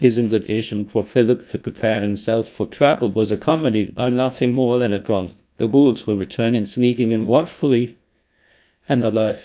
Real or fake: fake